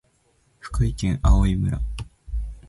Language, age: Japanese, 19-29